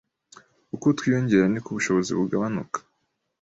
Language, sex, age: Kinyarwanda, male, 19-29